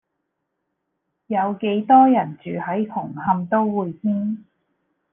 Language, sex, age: Cantonese, female, 19-29